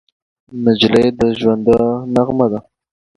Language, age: Pashto, 19-29